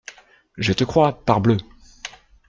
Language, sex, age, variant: French, male, 30-39, Français de métropole